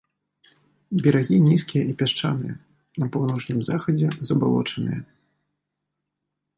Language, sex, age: Belarusian, male, 19-29